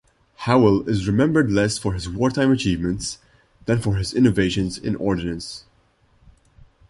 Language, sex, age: English, male, 19-29